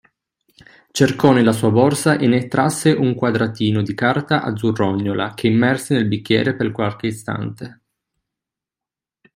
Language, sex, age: Italian, male, 19-29